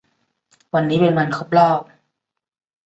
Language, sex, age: Thai, male, 30-39